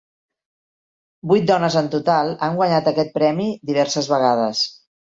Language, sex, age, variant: Catalan, female, 40-49, Central